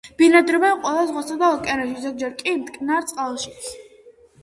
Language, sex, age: Georgian, female, 50-59